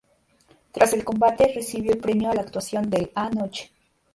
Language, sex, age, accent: Spanish, female, 19-29, México